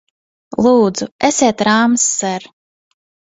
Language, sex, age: Latvian, female, 30-39